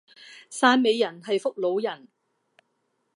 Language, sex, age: Cantonese, female, 60-69